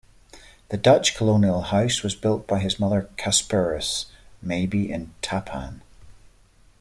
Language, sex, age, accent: English, male, 40-49, Irish English